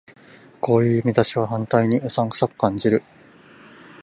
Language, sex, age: Japanese, male, 19-29